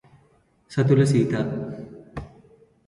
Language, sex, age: Telugu, male, under 19